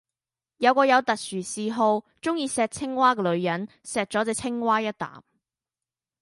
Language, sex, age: Cantonese, female, 19-29